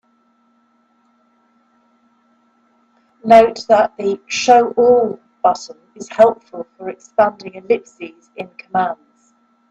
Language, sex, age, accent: English, female, 50-59, England English